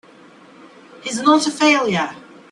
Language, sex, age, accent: English, male, 19-29, India and South Asia (India, Pakistan, Sri Lanka)